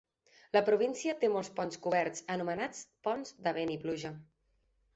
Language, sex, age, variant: Catalan, female, 19-29, Central